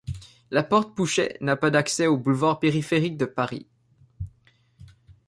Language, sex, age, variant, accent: French, male, 19-29, Français d'Amérique du Nord, Français du Canada